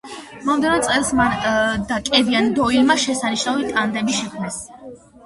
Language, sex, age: Georgian, female, under 19